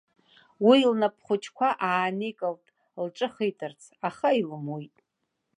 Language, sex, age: Abkhazian, female, 40-49